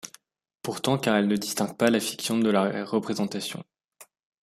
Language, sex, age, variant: French, male, 19-29, Français de métropole